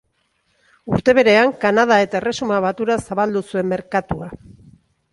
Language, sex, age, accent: Basque, female, 40-49, Erdialdekoa edo Nafarra (Gipuzkoa, Nafarroa)